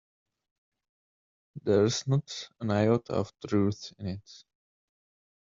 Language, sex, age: English, male, 30-39